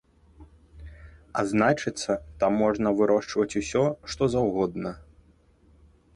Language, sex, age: Belarusian, male, 19-29